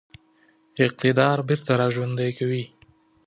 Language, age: Pashto, 19-29